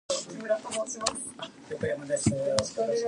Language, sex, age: English, female, 19-29